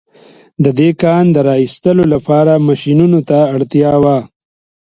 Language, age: Pashto, 30-39